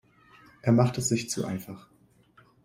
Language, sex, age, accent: German, male, under 19, Deutschland Deutsch